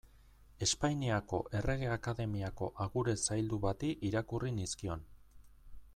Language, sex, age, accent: Basque, male, 40-49, Erdialdekoa edo Nafarra (Gipuzkoa, Nafarroa)